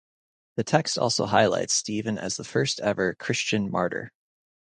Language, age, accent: English, 19-29, United States English